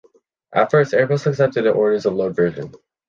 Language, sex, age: English, male, under 19